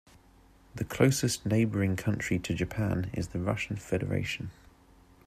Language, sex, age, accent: English, male, 30-39, England English